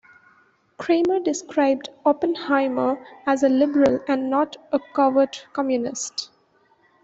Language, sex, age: English, female, 19-29